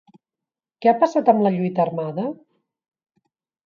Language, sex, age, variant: Catalan, female, 40-49, Central